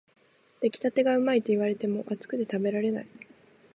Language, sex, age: Japanese, female, 19-29